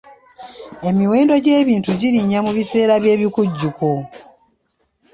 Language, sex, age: Ganda, female, 50-59